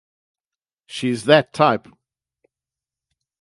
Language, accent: English, Southern African (South Africa, Zimbabwe, Namibia)